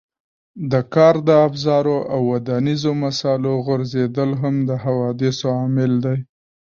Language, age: Pashto, 19-29